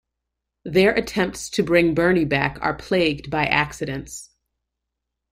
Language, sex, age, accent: English, female, 30-39, United States English